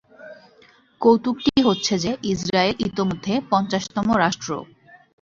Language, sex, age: Bengali, female, 19-29